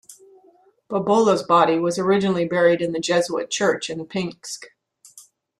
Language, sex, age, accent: English, female, 60-69, United States English